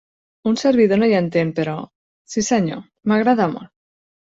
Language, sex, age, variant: Catalan, female, 30-39, Central